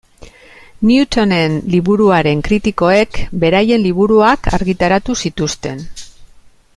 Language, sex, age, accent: Basque, female, 40-49, Mendebalekoa (Araba, Bizkaia, Gipuzkoako mendebaleko herri batzuk)